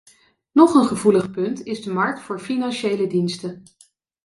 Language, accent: Dutch, Nederlands Nederlands